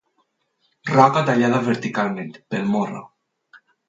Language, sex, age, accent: Catalan, male, 19-29, valencià